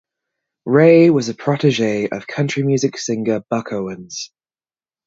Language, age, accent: English, 19-29, England English